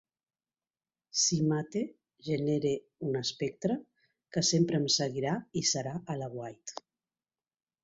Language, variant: Catalan, Central